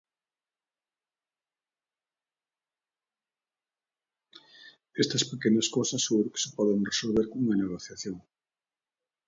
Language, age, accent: Galician, 50-59, Central (gheada)